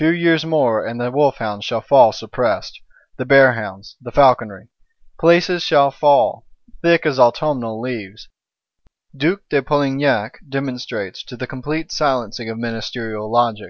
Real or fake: real